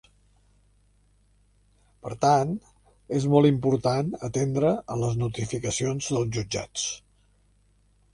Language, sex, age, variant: Catalan, male, 70-79, Central